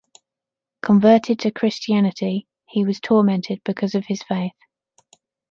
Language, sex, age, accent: English, female, 30-39, England English